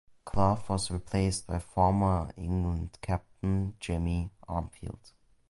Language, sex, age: English, male, under 19